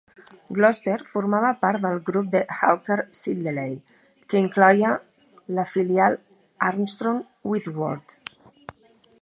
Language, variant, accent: Catalan, Central, central